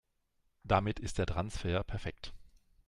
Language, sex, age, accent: German, male, 40-49, Deutschland Deutsch